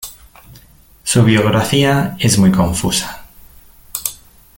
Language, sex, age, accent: Spanish, male, 30-39, España: Centro-Sur peninsular (Madrid, Toledo, Castilla-La Mancha)